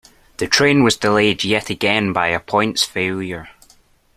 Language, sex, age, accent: English, male, under 19, Scottish English